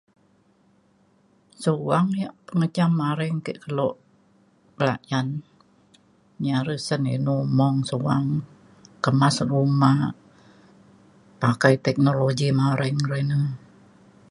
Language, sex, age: Mainstream Kenyah, female, 70-79